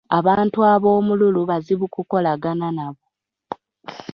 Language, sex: Ganda, female